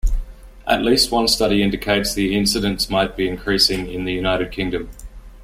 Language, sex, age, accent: English, male, 19-29, Australian English